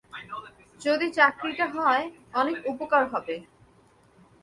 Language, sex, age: Bengali, female, 19-29